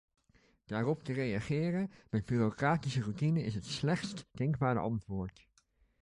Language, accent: Dutch, Nederlands Nederlands